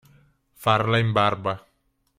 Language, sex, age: Italian, male, 19-29